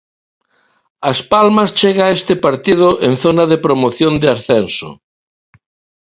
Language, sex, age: Galician, male, 50-59